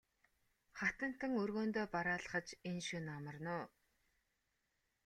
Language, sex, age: Mongolian, female, 30-39